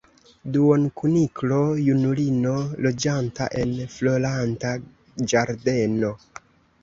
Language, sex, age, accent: Esperanto, male, 19-29, Internacia